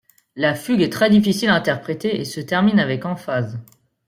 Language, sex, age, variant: French, female, 30-39, Français de métropole